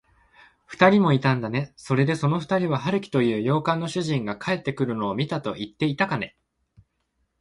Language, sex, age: Japanese, male, 19-29